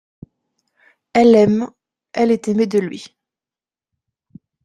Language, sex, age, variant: French, female, 30-39, Français de métropole